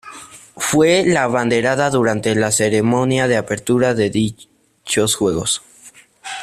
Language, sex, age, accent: Spanish, male, under 19, México